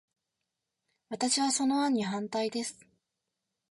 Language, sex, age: Japanese, female, 19-29